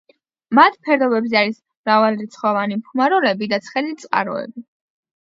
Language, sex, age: Georgian, female, under 19